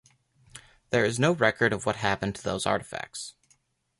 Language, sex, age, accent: English, male, 19-29, United States English